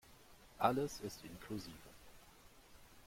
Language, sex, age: German, male, 50-59